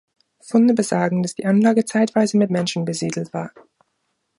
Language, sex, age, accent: German, female, 19-29, Österreichisches Deutsch